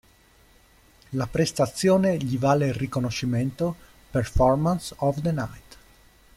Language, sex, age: Italian, male, 30-39